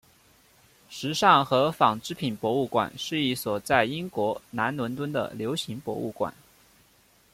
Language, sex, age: Chinese, male, 19-29